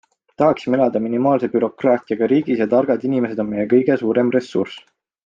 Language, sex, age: Estonian, male, 19-29